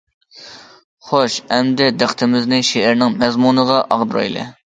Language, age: Uyghur, 19-29